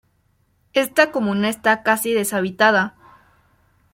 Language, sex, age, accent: Spanish, female, 19-29, México